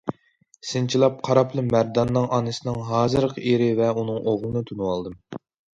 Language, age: Uyghur, 19-29